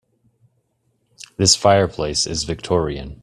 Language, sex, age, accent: English, male, 30-39, United States English